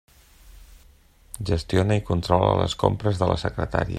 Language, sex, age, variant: Catalan, male, 40-49, Central